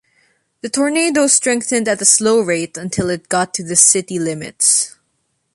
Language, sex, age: English, female, 19-29